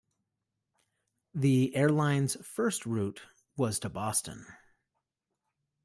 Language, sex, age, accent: English, male, 40-49, United States English